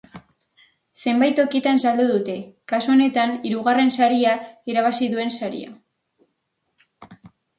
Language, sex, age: Basque, female, under 19